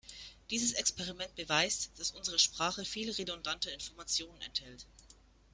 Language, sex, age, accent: German, female, 19-29, Deutschland Deutsch